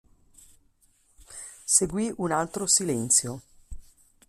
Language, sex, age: Italian, female, 50-59